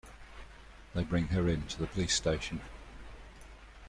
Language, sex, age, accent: English, male, 50-59, England English